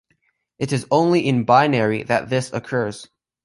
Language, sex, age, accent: English, male, under 19, United States English